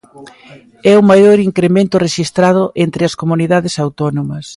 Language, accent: Galician, Oriental (común en zona oriental)